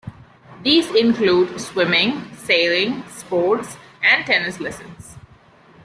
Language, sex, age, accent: English, male, 30-39, India and South Asia (India, Pakistan, Sri Lanka)